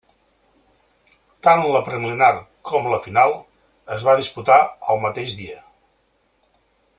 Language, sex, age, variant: Catalan, male, 60-69, Central